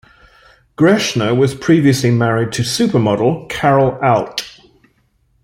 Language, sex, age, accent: English, male, 50-59, England English